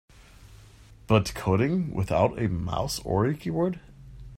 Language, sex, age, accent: English, male, 30-39, United States English